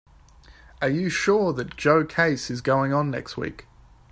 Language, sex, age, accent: English, male, 19-29, Australian English